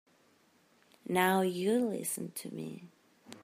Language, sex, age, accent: English, female, 19-29, United States English